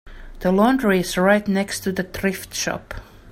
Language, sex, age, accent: English, female, 19-29, England English